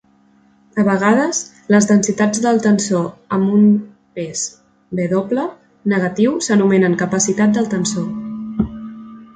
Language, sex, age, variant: Catalan, female, 19-29, Central